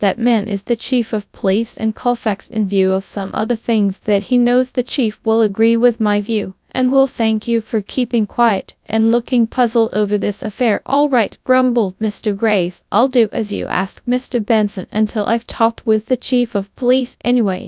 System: TTS, GradTTS